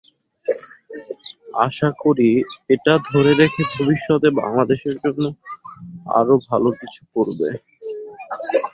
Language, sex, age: Bengali, male, 19-29